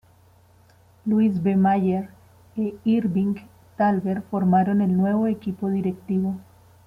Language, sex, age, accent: Spanish, female, 40-49, Andino-Pacífico: Colombia, Perú, Ecuador, oeste de Bolivia y Venezuela andina